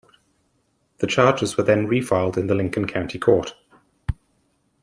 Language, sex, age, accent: English, male, 40-49, England English